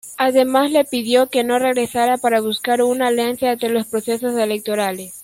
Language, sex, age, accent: Spanish, female, under 19, Andino-Pacífico: Colombia, Perú, Ecuador, oeste de Bolivia y Venezuela andina